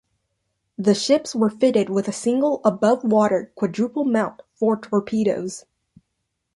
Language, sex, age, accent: English, female, 19-29, United States English